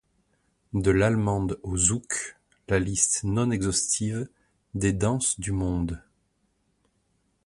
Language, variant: French, Français de métropole